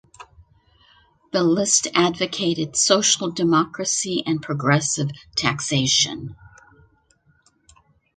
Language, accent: English, United States English